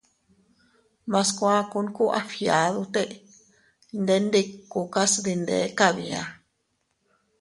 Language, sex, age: Teutila Cuicatec, female, 30-39